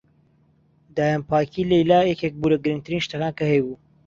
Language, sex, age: Central Kurdish, male, 19-29